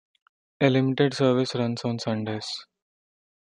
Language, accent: English, India and South Asia (India, Pakistan, Sri Lanka)